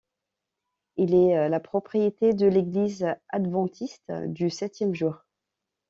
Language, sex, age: French, female, 30-39